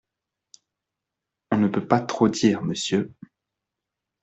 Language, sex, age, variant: French, male, 30-39, Français de métropole